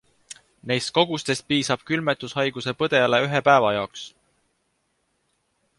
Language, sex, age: Estonian, male, 19-29